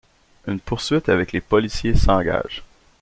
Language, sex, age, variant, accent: French, male, 30-39, Français d'Amérique du Nord, Français du Canada